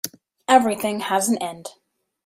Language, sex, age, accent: English, female, 30-39, United States English